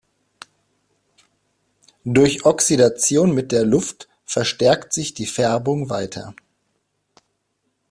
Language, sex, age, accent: German, male, 40-49, Deutschland Deutsch